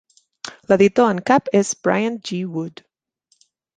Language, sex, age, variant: Catalan, female, 30-39, Central